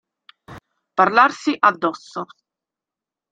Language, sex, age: Italian, female, 19-29